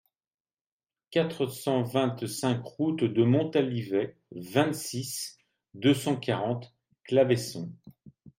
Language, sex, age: French, male, 50-59